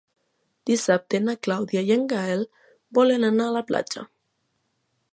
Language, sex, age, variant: Catalan, female, 19-29, Nord-Occidental